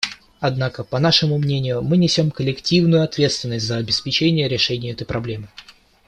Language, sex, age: Russian, male, under 19